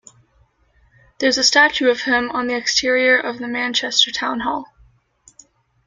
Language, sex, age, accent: English, female, 19-29, United States English